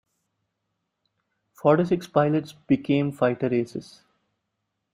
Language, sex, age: English, male, 19-29